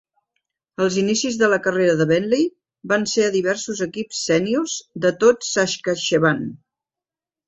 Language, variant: Catalan, Central